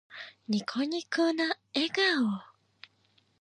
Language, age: Japanese, 19-29